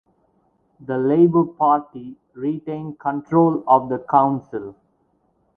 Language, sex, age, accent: English, male, 19-29, India and South Asia (India, Pakistan, Sri Lanka)